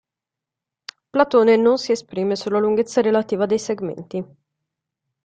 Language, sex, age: Italian, female, 19-29